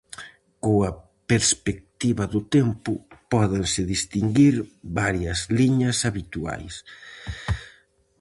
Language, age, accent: Galician, 50-59, Central (gheada)